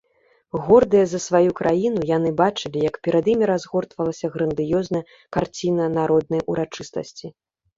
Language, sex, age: Belarusian, female, 30-39